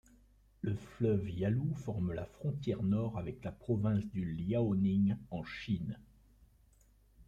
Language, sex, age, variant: French, male, 30-39, Français de métropole